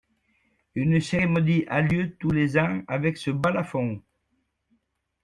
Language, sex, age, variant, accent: French, male, 70-79, Français d'Amérique du Nord, Français du Canada